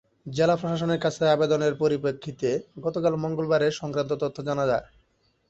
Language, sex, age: Bengali, male, 19-29